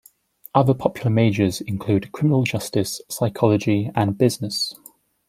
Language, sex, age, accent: English, male, 19-29, England English